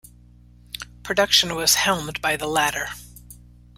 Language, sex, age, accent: English, female, 60-69, United States English